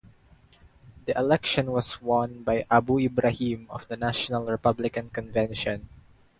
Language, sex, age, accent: English, male, 19-29, Filipino